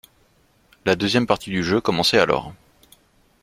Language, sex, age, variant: French, male, 30-39, Français de métropole